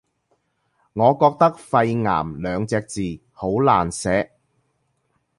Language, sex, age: Cantonese, male, 40-49